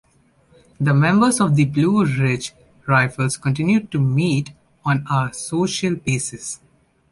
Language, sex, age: English, male, 19-29